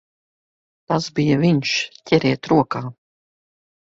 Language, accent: Latvian, Vidzemes